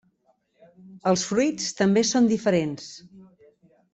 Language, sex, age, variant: Catalan, female, 50-59, Central